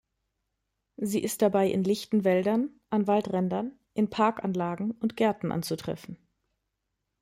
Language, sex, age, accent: German, female, 30-39, Deutschland Deutsch